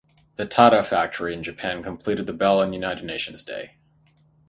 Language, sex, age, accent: English, male, 30-39, United States English; Canadian English